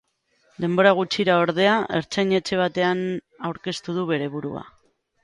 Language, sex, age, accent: Basque, female, 40-49, Mendebalekoa (Araba, Bizkaia, Gipuzkoako mendebaleko herri batzuk)